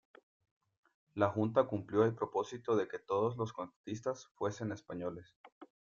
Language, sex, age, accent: Spanish, male, 30-39, América central